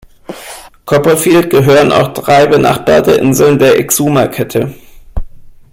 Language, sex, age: German, male, 30-39